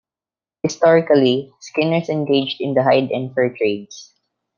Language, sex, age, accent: English, male, under 19, Filipino